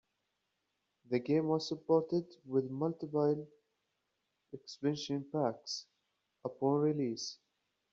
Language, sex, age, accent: English, male, 19-29, United States English